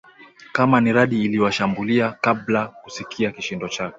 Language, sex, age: Swahili, male, 19-29